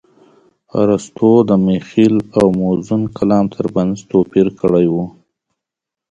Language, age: Pashto, 30-39